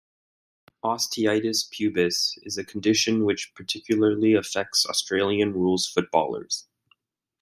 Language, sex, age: English, male, 19-29